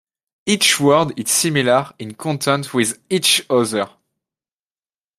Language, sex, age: English, male, 19-29